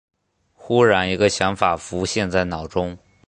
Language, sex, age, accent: Chinese, male, under 19, 出生地：浙江省